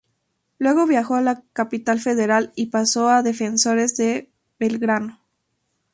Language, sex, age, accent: Spanish, female, 19-29, México